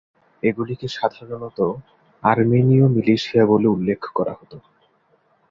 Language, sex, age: Bengali, male, 19-29